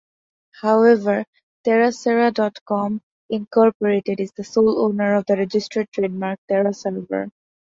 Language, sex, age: English, female, 19-29